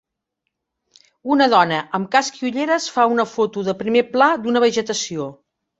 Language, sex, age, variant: Catalan, female, 50-59, Central